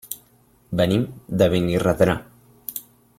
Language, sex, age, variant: Catalan, male, under 19, Central